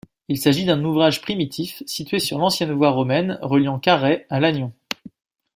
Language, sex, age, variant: French, male, 30-39, Français de métropole